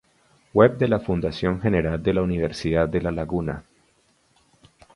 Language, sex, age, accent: Spanish, male, 30-39, Andino-Pacífico: Colombia, Perú, Ecuador, oeste de Bolivia y Venezuela andina